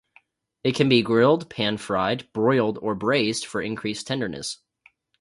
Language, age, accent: English, 19-29, United States English